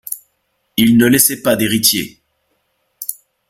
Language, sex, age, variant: French, male, 19-29, Français de métropole